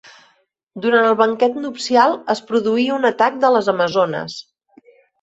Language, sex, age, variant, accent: Catalan, female, 50-59, Central, central